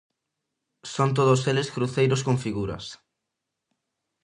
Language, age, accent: Galician, 19-29, Atlántico (seseo e gheada)